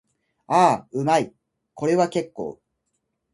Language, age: Japanese, 19-29